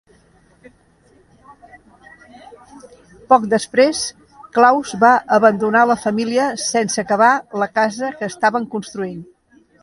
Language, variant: Catalan, Central